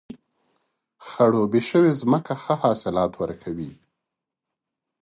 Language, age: Pashto, 40-49